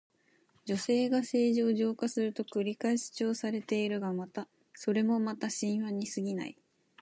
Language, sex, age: Japanese, female, 19-29